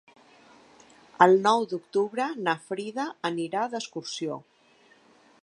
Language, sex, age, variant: Catalan, female, 50-59, Central